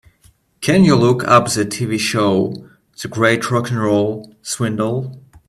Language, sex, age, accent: English, male, 19-29, United States English